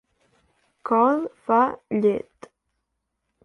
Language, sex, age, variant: Catalan, female, under 19, Balear